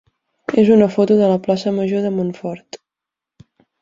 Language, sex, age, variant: Catalan, female, 40-49, Central